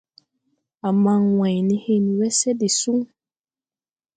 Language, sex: Tupuri, female